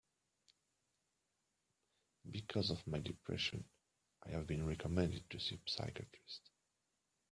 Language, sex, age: English, male, 19-29